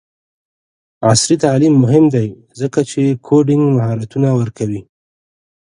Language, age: Pashto, 19-29